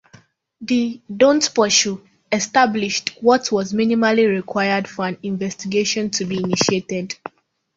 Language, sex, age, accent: English, female, under 19, Southern African (South Africa, Zimbabwe, Namibia)